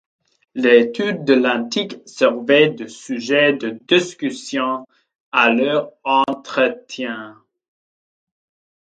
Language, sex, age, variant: French, male, under 19, Français de métropole